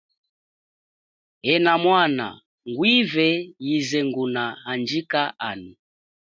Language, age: Chokwe, 30-39